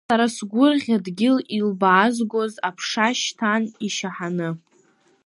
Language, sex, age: Abkhazian, female, under 19